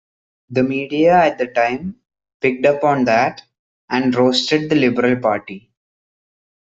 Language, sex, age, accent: English, male, 19-29, India and South Asia (India, Pakistan, Sri Lanka)